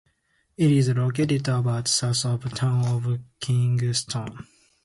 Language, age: English, 19-29